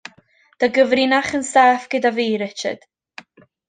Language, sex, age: Welsh, female, 19-29